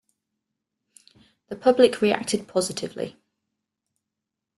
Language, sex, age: English, female, 30-39